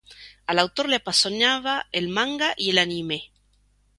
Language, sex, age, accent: Spanish, female, 40-49, Rioplatense: Argentina, Uruguay, este de Bolivia, Paraguay